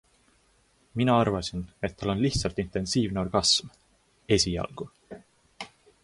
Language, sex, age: Estonian, male, 19-29